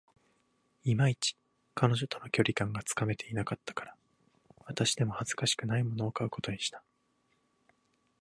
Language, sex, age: Japanese, male, 19-29